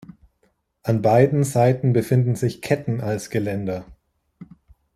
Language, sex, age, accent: German, male, 30-39, Deutschland Deutsch